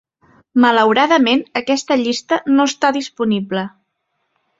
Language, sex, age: Catalan, female, 30-39